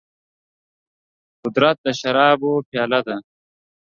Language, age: Pashto, 19-29